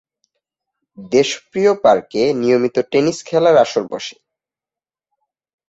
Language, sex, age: Bengali, male, 19-29